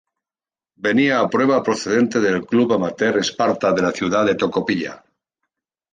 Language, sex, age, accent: Spanish, male, 50-59, España: Centro-Sur peninsular (Madrid, Toledo, Castilla-La Mancha)